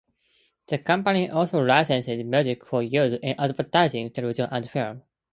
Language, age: English, under 19